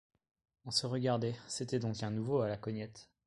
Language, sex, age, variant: French, male, 30-39, Français de métropole